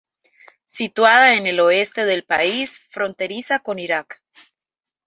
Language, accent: Spanish, España: Norte peninsular (Asturias, Castilla y León, Cantabria, País Vasco, Navarra, Aragón, La Rioja, Guadalajara, Cuenca)